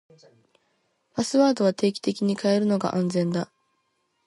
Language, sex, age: Japanese, female, 19-29